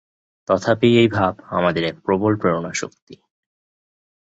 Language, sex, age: Bengali, male, 19-29